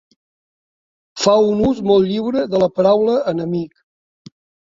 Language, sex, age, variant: Catalan, male, 60-69, Septentrional